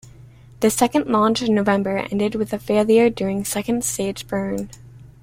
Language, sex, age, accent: English, female, under 19, United States English